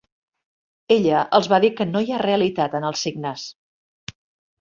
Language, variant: Catalan, Central